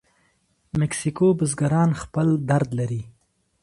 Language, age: Pashto, 30-39